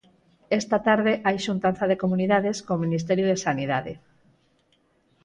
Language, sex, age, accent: Galician, female, 40-49, Normativo (estándar)